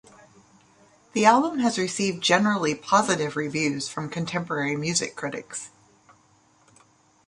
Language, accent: English, United States English